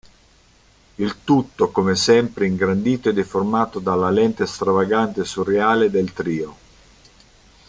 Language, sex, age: Italian, male, 50-59